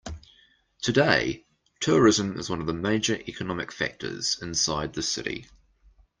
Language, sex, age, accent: English, male, 40-49, New Zealand English